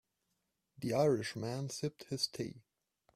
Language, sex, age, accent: English, male, 19-29, England English